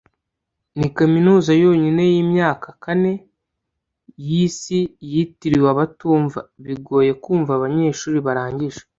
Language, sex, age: Kinyarwanda, male, under 19